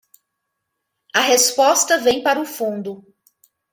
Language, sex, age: Portuguese, female, 50-59